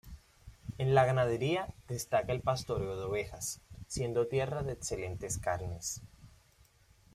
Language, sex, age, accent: Spanish, male, 19-29, Caribe: Cuba, Venezuela, Puerto Rico, República Dominicana, Panamá, Colombia caribeña, México caribeño, Costa del golfo de México